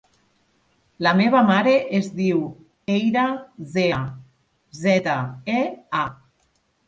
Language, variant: Catalan, Central